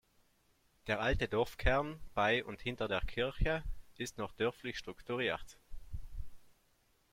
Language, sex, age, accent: German, male, 30-39, Österreichisches Deutsch